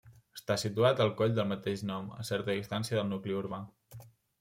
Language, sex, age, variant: Catalan, male, 19-29, Central